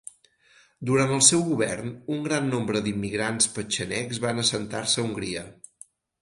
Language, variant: Catalan, Central